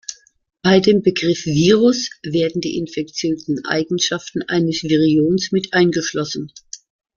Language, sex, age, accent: German, female, 60-69, Deutschland Deutsch